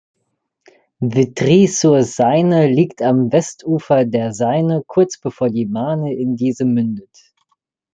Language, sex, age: German, male, 19-29